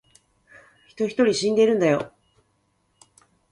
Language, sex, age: Japanese, female, 40-49